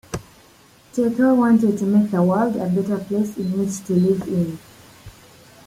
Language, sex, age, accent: English, female, 19-29, United States English